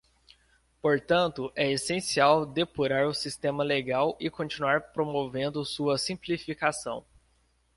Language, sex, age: Portuguese, male, 19-29